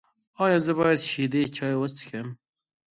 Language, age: Pashto, 30-39